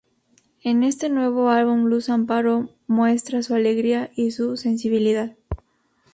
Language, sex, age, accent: Spanish, female, 19-29, México